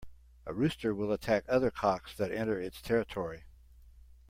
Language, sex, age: English, male, 70-79